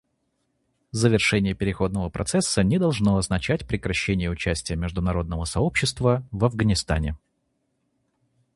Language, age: Russian, 30-39